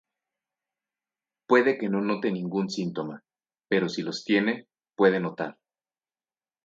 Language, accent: Spanish, México